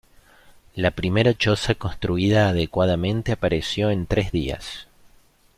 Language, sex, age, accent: Spanish, male, 30-39, Rioplatense: Argentina, Uruguay, este de Bolivia, Paraguay